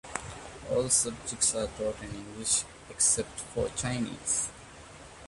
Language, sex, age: English, male, 30-39